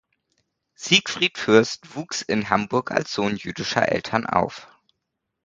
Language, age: German, 19-29